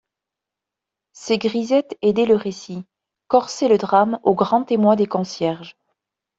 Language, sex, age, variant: French, female, 19-29, Français de métropole